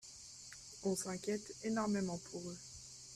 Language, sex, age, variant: French, female, 19-29, Français de métropole